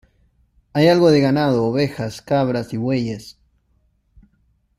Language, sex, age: Spanish, male, 30-39